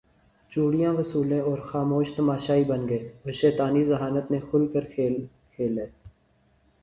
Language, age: Urdu, 19-29